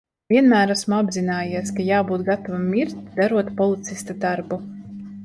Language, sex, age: Latvian, female, 30-39